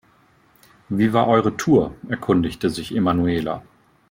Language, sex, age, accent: German, male, 30-39, Deutschland Deutsch